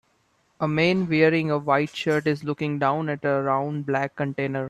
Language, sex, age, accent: English, male, 19-29, India and South Asia (India, Pakistan, Sri Lanka)